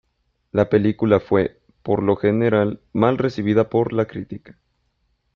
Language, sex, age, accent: Spanish, male, 19-29, México